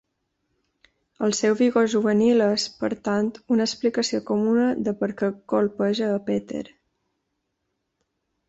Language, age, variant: Catalan, 30-39, Balear